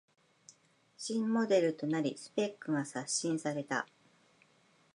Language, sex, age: Japanese, female, 50-59